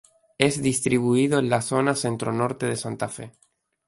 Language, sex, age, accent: Spanish, male, 19-29, España: Islas Canarias